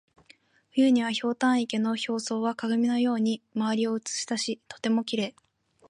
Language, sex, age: Japanese, female, 19-29